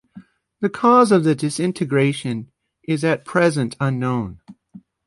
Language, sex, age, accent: English, male, 50-59, United States English